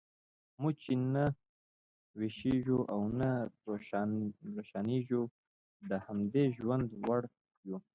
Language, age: Pashto, 19-29